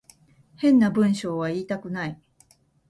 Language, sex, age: Japanese, female, 40-49